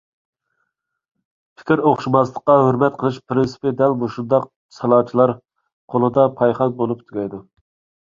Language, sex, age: Uyghur, male, 19-29